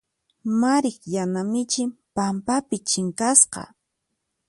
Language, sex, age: Puno Quechua, female, 19-29